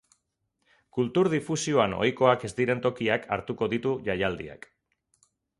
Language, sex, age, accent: Basque, male, 40-49, Mendebalekoa (Araba, Bizkaia, Gipuzkoako mendebaleko herri batzuk)